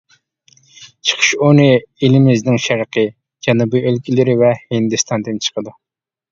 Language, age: Uyghur, 19-29